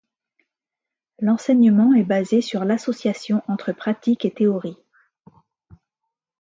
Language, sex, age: French, female, 50-59